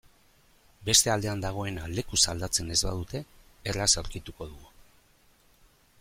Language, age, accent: Basque, 50-59, Erdialdekoa edo Nafarra (Gipuzkoa, Nafarroa)